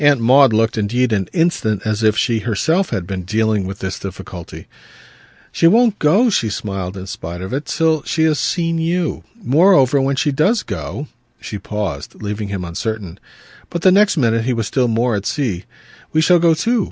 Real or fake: real